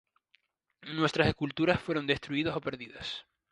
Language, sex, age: Spanish, male, 19-29